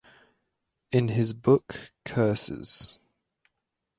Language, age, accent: English, 19-29, England English